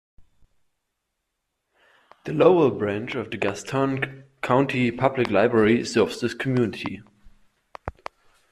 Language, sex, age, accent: English, male, 19-29, United States English